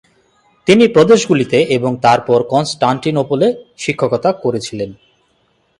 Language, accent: Bengali, Standard Bengali